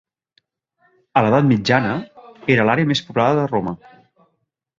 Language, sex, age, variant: Catalan, male, 40-49, Central